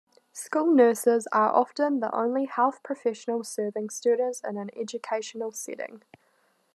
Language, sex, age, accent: English, female, 19-29, New Zealand English